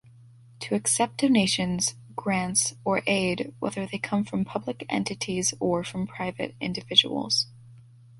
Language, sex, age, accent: English, female, under 19, United States English